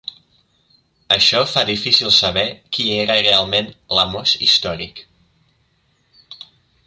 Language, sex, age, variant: Catalan, male, 19-29, Septentrional